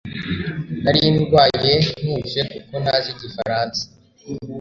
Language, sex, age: Kinyarwanda, male, under 19